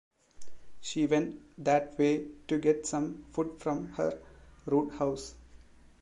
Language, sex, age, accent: English, male, 19-29, India and South Asia (India, Pakistan, Sri Lanka)